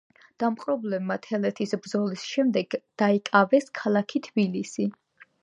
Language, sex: Georgian, female